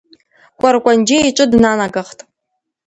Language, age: Abkhazian, under 19